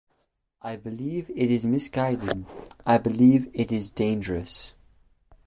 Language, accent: English, United States English; India and South Asia (India, Pakistan, Sri Lanka)